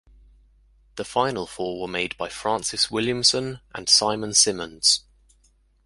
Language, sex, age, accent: English, male, 19-29, England English